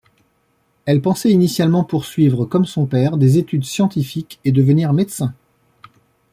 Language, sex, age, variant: French, male, 40-49, Français de métropole